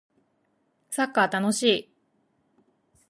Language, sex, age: Japanese, female, 40-49